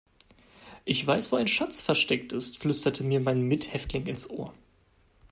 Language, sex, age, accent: German, male, 19-29, Deutschland Deutsch